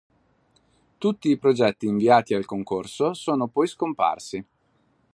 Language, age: Italian, 30-39